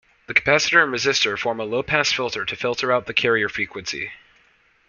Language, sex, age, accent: English, male, under 19, United States English